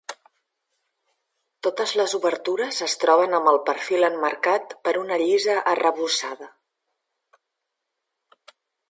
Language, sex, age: Catalan, female, 40-49